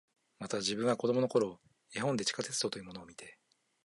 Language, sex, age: Japanese, male, 19-29